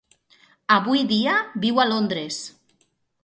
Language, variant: Catalan, Nord-Occidental